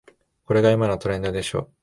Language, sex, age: Japanese, male, 19-29